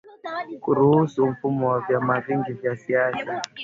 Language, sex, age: Swahili, male, 19-29